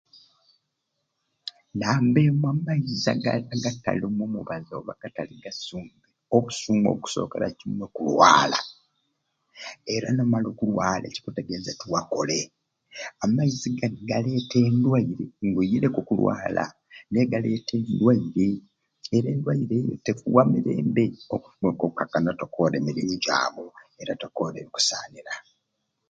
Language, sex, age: Ruuli, male, 70-79